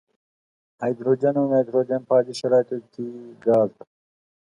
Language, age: Pashto, 19-29